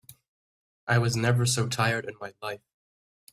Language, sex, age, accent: English, male, under 19, United States English